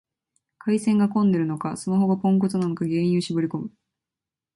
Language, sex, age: Japanese, female, 19-29